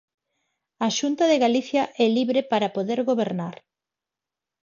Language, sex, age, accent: Galician, female, 30-39, Neofalante